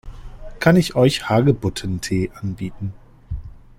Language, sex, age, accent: German, male, 40-49, Deutschland Deutsch